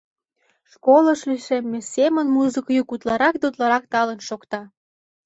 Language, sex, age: Mari, female, under 19